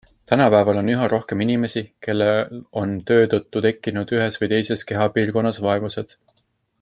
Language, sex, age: Estonian, male, 19-29